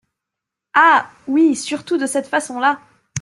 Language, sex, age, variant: French, female, 19-29, Français de métropole